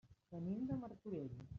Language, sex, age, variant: Catalan, female, 40-49, Central